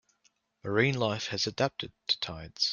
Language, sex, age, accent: English, male, 19-29, Australian English